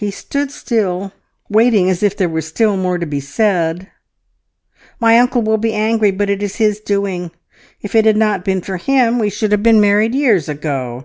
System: none